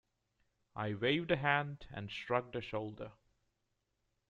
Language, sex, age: English, male, 30-39